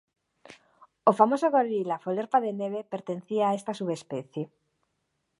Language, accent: Galician, Normativo (estándar)